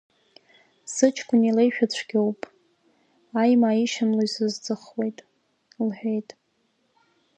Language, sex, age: Abkhazian, female, 19-29